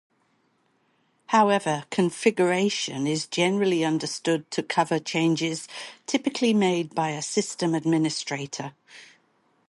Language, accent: English, England English